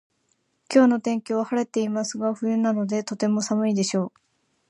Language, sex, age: Japanese, female, 19-29